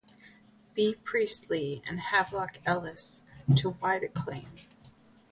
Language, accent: English, United States English